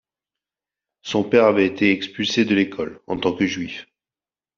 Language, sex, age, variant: French, male, 30-39, Français de métropole